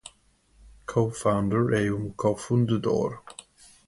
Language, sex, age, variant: Portuguese, male, 40-49, Portuguese (Portugal)